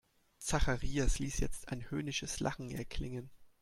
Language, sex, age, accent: German, male, 19-29, Deutschland Deutsch